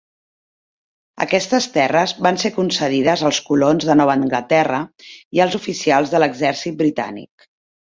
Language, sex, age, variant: Catalan, female, 40-49, Central